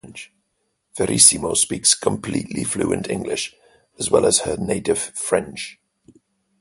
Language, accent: English, England English